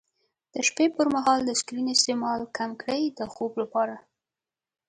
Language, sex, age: Pashto, female, 19-29